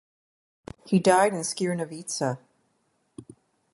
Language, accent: English, Canadian English